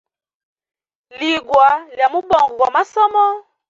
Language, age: Hemba, 30-39